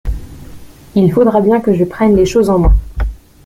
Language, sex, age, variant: French, female, 19-29, Français de métropole